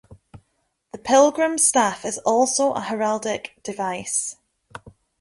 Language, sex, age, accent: English, female, 19-29, Scottish English